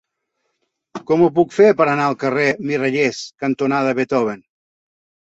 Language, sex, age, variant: Catalan, male, 60-69, Nord-Occidental